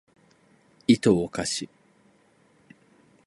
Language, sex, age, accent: Japanese, male, 30-39, 関西弁